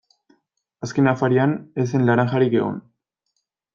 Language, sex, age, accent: Basque, male, 19-29, Erdialdekoa edo Nafarra (Gipuzkoa, Nafarroa)